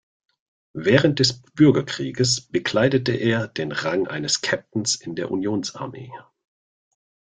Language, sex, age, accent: German, male, 50-59, Deutschland Deutsch